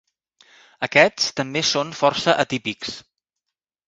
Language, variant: Catalan, Central